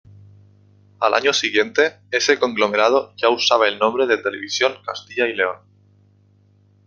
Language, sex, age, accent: Spanish, male, 19-29, España: Norte peninsular (Asturias, Castilla y León, Cantabria, País Vasco, Navarra, Aragón, La Rioja, Guadalajara, Cuenca)